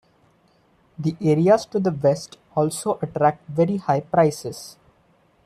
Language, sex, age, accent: English, male, 19-29, India and South Asia (India, Pakistan, Sri Lanka)